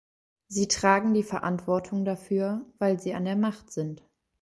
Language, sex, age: German, female, 19-29